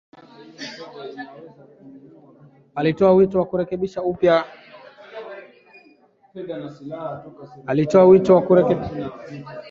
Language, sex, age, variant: Swahili, male, 30-39, Kiswahili cha Bara ya Kenya